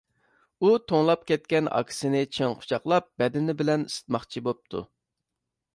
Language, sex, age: Uyghur, male, 30-39